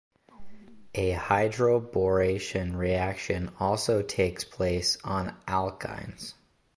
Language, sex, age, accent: English, male, 19-29, United States English